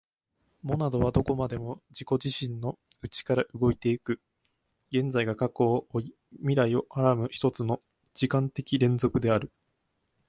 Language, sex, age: Japanese, male, 19-29